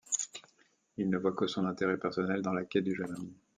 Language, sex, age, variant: French, male, 50-59, Français de métropole